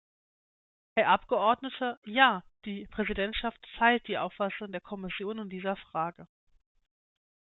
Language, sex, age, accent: German, female, 19-29, Deutschland Deutsch